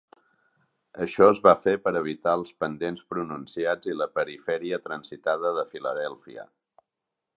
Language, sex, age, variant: Catalan, male, 50-59, Central